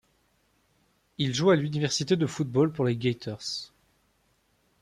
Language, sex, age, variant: French, male, 30-39, Français de métropole